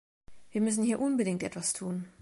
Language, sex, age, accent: German, female, 30-39, Deutschland Deutsch